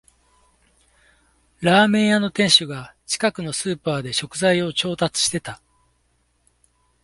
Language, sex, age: Japanese, male, 50-59